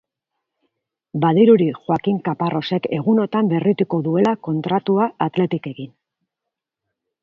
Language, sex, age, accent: Basque, female, 40-49, Mendebalekoa (Araba, Bizkaia, Gipuzkoako mendebaleko herri batzuk)